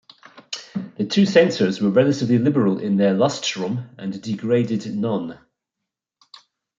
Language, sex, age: English, male, 50-59